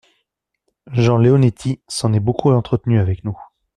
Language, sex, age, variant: French, male, 19-29, Français de métropole